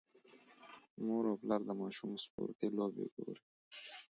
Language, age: Pashto, 30-39